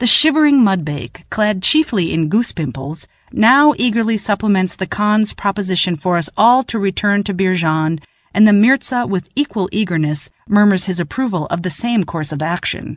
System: none